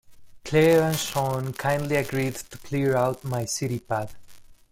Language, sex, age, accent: English, male, 19-29, United States English